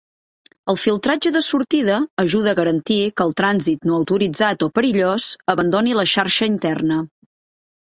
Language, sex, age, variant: Catalan, female, 40-49, Central